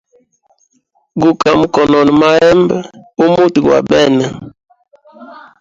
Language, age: Hemba, 30-39